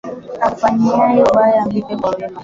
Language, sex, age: Swahili, female, 19-29